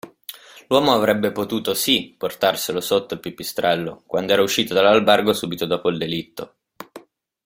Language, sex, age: Italian, male, 19-29